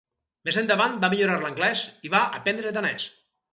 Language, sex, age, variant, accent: Catalan, male, 50-59, Valencià meridional, valencià